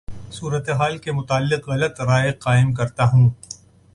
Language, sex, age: Urdu, male, 40-49